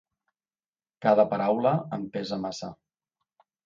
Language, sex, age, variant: Catalan, male, 40-49, Central